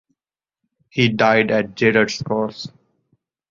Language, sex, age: English, male, 19-29